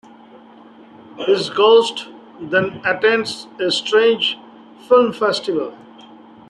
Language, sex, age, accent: English, male, 40-49, India and South Asia (India, Pakistan, Sri Lanka)